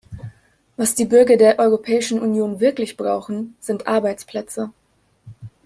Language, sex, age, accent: German, female, 19-29, Deutschland Deutsch